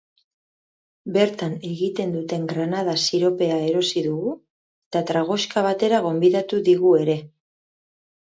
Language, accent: Basque, Mendebalekoa (Araba, Bizkaia, Gipuzkoako mendebaleko herri batzuk)